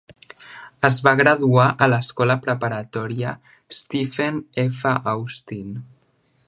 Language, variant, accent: Catalan, Central, central